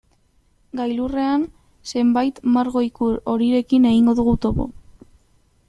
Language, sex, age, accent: Basque, female, under 19, Mendebalekoa (Araba, Bizkaia, Gipuzkoako mendebaleko herri batzuk)